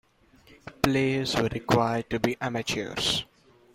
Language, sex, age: English, male, 19-29